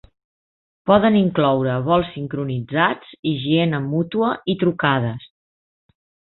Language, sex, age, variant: Catalan, female, 40-49, Central